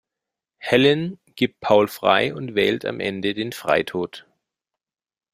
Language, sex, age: German, male, 40-49